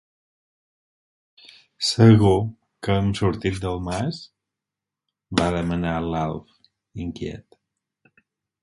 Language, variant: Catalan, Balear